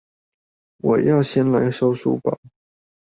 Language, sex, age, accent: Chinese, male, under 19, 出生地：新北市